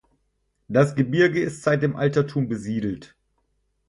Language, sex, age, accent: German, male, 30-39, Deutschland Deutsch